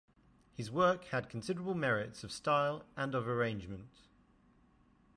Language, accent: English, England English